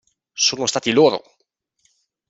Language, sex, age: Italian, male, 19-29